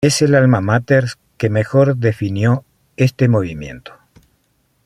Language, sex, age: Spanish, male, 50-59